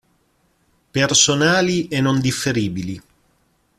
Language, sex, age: Italian, male, 40-49